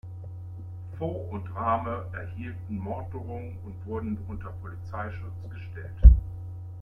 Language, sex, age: German, male, 50-59